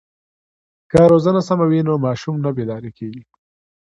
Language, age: Pashto, 19-29